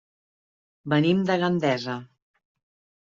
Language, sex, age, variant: Catalan, female, 40-49, Central